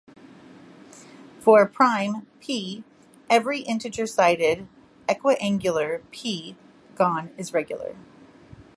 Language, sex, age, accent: English, female, 40-49, United States English